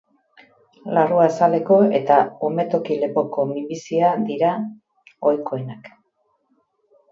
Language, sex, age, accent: Basque, female, 60-69, Erdialdekoa edo Nafarra (Gipuzkoa, Nafarroa)